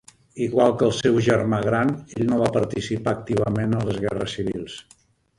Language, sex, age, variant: Catalan, male, 70-79, Central